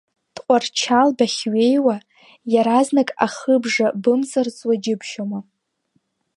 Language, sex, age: Abkhazian, female, under 19